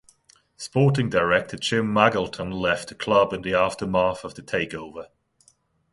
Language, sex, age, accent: English, male, 30-39, England English